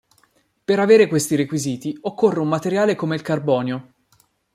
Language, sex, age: Italian, male, 19-29